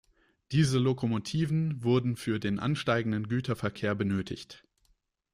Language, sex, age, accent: German, male, 19-29, Deutschland Deutsch